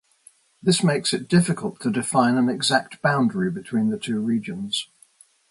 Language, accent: English, England English